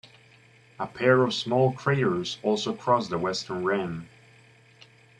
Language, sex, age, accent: English, male, 19-29, United States English